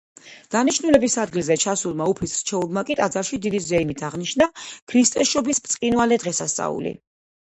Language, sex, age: Georgian, female, 40-49